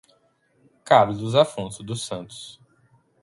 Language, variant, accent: Portuguese, Portuguese (Brasil), Paulista